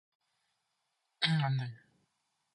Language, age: Korean, 19-29